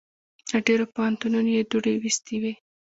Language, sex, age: Pashto, female, 19-29